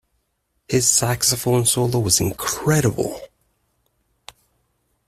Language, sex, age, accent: English, male, 40-49, Canadian English